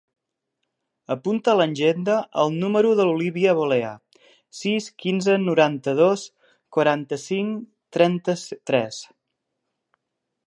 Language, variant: Catalan, Central